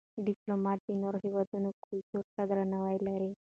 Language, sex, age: Pashto, female, 19-29